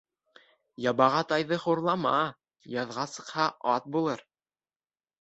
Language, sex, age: Bashkir, male, under 19